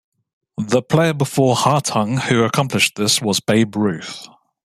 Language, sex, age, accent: English, male, 30-39, England English